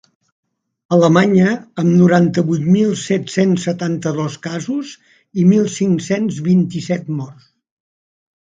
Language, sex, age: Catalan, male, 70-79